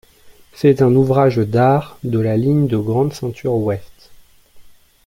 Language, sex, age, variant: French, male, 19-29, Français de métropole